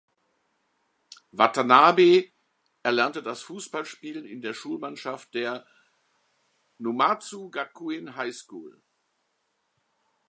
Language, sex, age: German, male, 60-69